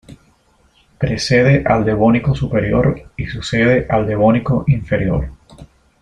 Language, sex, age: Spanish, male, 30-39